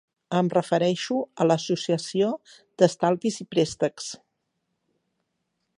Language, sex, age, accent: Catalan, female, 50-59, central; septentrional